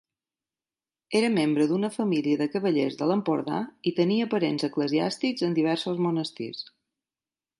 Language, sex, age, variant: Catalan, female, 50-59, Balear